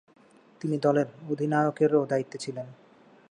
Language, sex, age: Bengali, male, 19-29